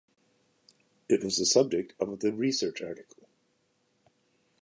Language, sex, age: English, male, 70-79